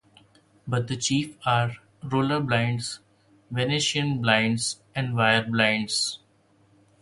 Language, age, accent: English, 19-29, India and South Asia (India, Pakistan, Sri Lanka)